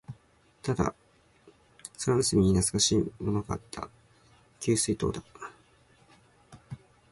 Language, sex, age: Japanese, male, 19-29